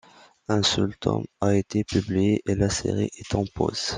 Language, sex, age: French, male, 19-29